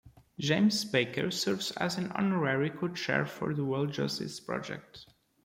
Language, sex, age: English, male, 19-29